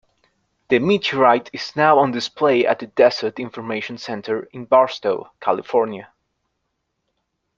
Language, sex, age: English, male, 19-29